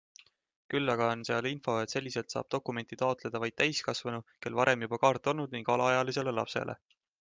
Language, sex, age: Estonian, male, 19-29